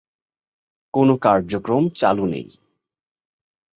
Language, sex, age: Bengali, male, 19-29